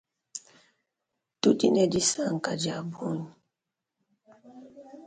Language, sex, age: Luba-Lulua, female, 30-39